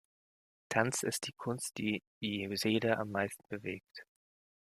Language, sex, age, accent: German, male, 19-29, Deutschland Deutsch